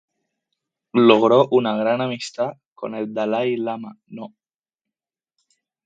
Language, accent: Spanish, España: Islas Canarias